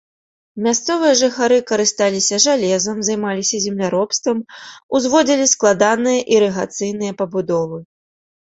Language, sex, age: Belarusian, female, 30-39